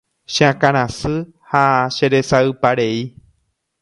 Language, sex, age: Guarani, male, 30-39